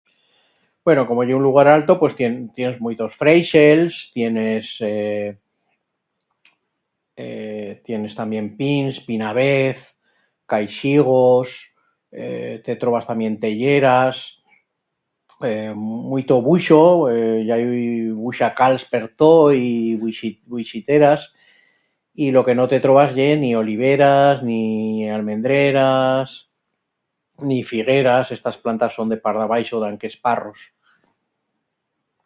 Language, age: Aragonese, 60-69